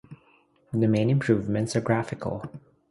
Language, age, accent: English, 30-39, Filipino